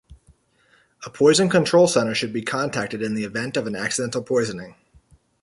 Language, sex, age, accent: English, male, 30-39, United States English